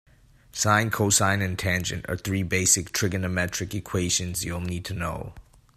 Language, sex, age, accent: English, male, 30-39, Canadian English